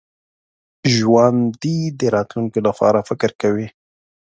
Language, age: Pashto, 30-39